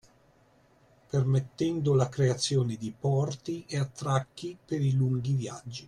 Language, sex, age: Italian, male, 30-39